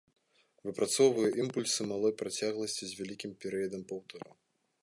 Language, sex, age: Belarusian, male, 19-29